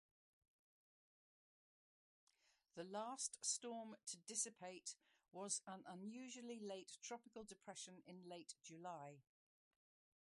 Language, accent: English, England English